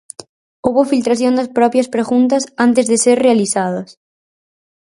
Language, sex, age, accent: Galician, female, under 19, Atlántico (seseo e gheada)